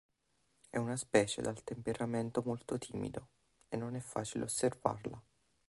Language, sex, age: Italian, male, 19-29